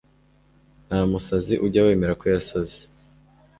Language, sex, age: Kinyarwanda, male, 19-29